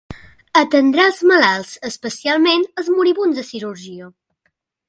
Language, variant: Catalan, Central